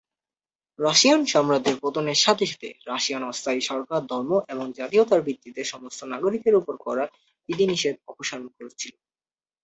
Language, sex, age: Bengali, male, under 19